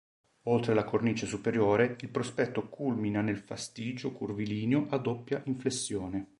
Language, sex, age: Italian, male, 40-49